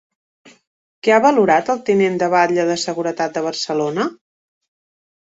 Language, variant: Catalan, Central